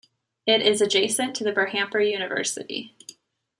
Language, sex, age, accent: English, female, 19-29, United States English